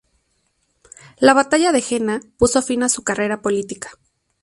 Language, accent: Spanish, México